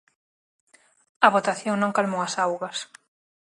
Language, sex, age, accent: Galician, female, 30-39, Normativo (estándar)